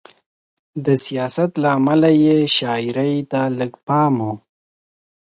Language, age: Pashto, 19-29